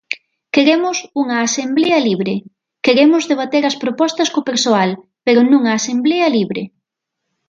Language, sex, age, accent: Galician, female, 40-49, Atlántico (seseo e gheada); Normativo (estándar)